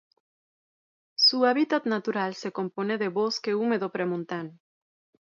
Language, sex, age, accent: Spanish, female, 30-39, México